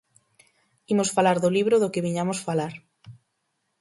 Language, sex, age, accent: Galician, female, 19-29, Normativo (estándar)